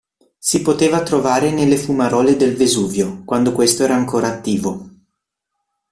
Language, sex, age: Italian, male, 19-29